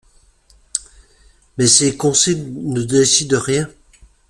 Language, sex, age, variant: French, male, 50-59, Français de métropole